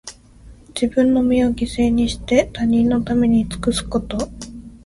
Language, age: Japanese, 19-29